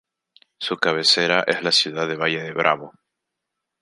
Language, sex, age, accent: Spanish, male, 19-29, Andino-Pacífico: Colombia, Perú, Ecuador, oeste de Bolivia y Venezuela andina